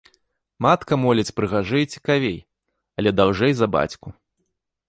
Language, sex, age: Belarusian, male, 30-39